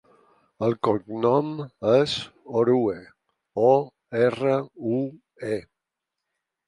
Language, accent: Catalan, mallorquí